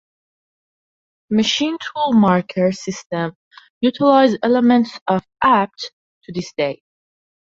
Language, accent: English, United States English